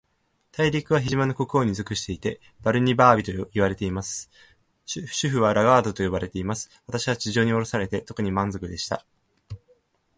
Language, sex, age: Japanese, male, 19-29